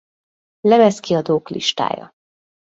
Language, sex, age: Hungarian, female, 30-39